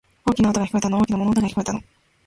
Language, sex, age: Japanese, female, 19-29